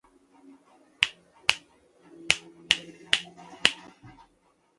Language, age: Chinese, 19-29